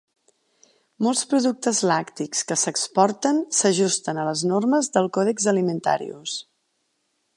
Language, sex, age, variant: Catalan, female, 40-49, Central